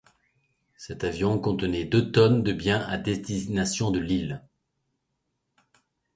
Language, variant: French, Français de métropole